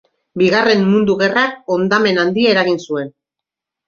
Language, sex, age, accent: Basque, female, 50-59, Mendebalekoa (Araba, Bizkaia, Gipuzkoako mendebaleko herri batzuk)